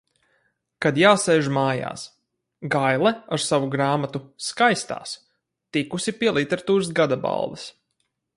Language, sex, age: Latvian, male, 30-39